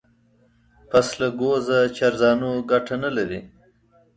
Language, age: Pashto, 30-39